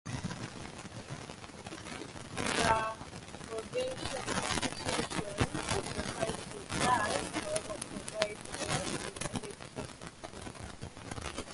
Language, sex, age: English, female, 19-29